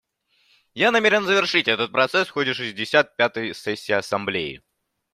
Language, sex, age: Russian, male, under 19